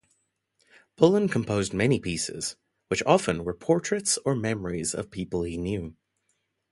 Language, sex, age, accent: English, male, 19-29, Southern African (South Africa, Zimbabwe, Namibia)